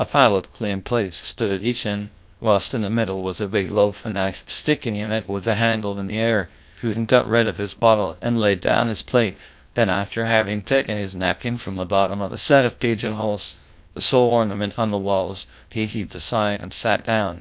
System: TTS, GlowTTS